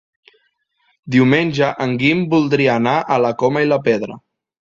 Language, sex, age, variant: Catalan, male, 19-29, Central